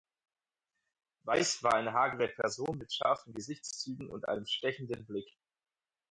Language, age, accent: German, 30-39, Deutschland Deutsch